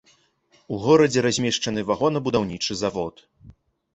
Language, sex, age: Belarusian, male, 19-29